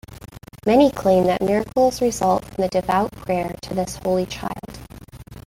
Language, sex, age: English, female, 19-29